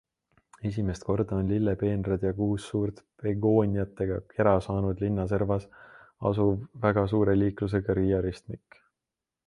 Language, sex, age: Estonian, male, 19-29